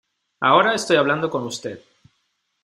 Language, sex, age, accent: Spanish, male, 19-29, España: Norte peninsular (Asturias, Castilla y León, Cantabria, País Vasco, Navarra, Aragón, La Rioja, Guadalajara, Cuenca)